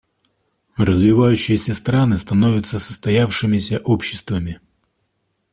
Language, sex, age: Russian, male, 30-39